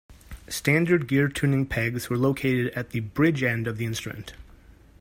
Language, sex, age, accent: English, male, 30-39, United States English